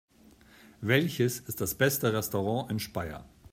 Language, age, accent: German, 50-59, Deutschland Deutsch